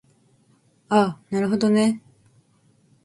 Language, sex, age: Japanese, female, 19-29